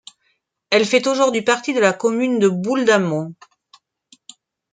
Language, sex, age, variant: French, female, 40-49, Français de métropole